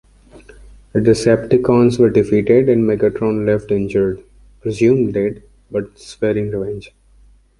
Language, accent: English, India and South Asia (India, Pakistan, Sri Lanka)